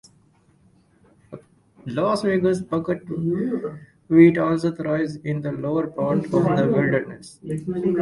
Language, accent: English, United States English